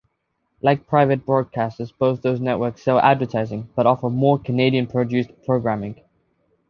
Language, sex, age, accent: English, male, 19-29, England English